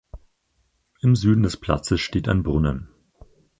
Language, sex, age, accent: German, male, 19-29, Deutschland Deutsch